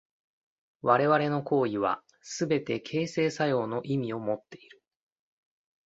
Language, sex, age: Japanese, male, 30-39